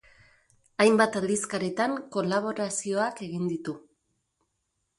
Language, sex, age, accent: Basque, female, 40-49, Mendebalekoa (Araba, Bizkaia, Gipuzkoako mendebaleko herri batzuk)